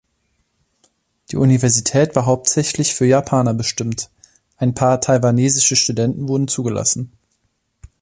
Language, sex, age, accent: German, male, 30-39, Deutschland Deutsch